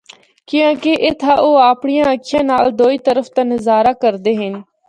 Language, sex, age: Northern Hindko, female, 19-29